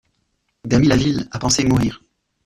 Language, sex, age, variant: French, male, 40-49, Français de métropole